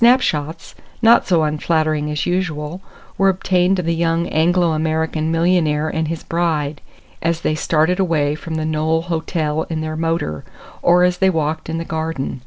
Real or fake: real